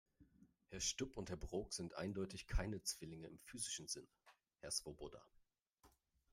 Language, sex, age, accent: German, male, 30-39, Deutschland Deutsch